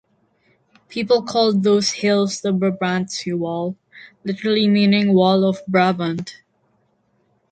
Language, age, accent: English, under 19, Filipino